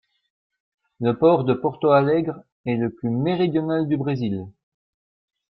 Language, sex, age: French, male, 30-39